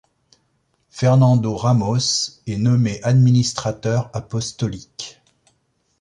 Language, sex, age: French, male, 60-69